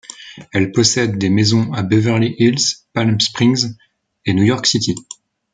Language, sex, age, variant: French, male, 19-29, Français de métropole